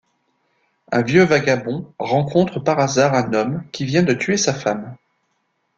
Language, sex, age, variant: French, male, 40-49, Français de métropole